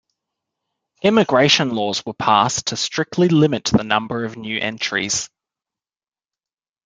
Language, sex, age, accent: English, male, 19-29, Australian English